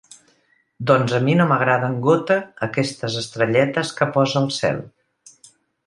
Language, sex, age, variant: Catalan, female, 60-69, Central